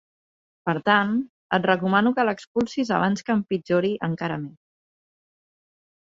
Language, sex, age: Catalan, female, 30-39